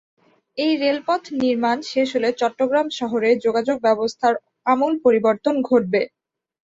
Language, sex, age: Bengali, female, 19-29